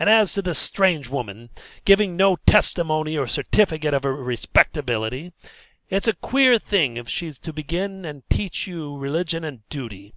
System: none